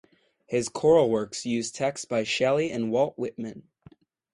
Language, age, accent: English, under 19, United States English